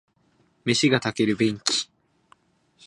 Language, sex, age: Japanese, male, 19-29